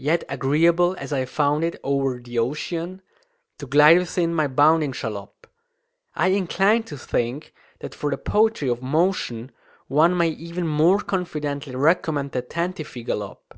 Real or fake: real